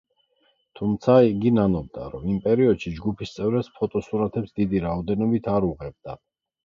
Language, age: Georgian, 50-59